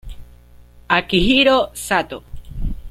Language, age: Spanish, under 19